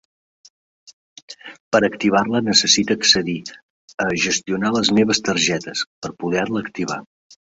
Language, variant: Catalan, Central